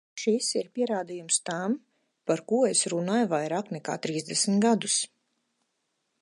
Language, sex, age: Latvian, female, 30-39